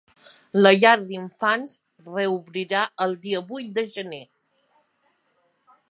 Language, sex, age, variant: Catalan, female, 30-39, Balear